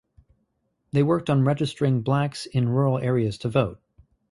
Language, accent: English, United States English